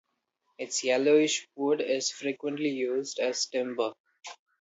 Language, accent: English, India and South Asia (India, Pakistan, Sri Lanka)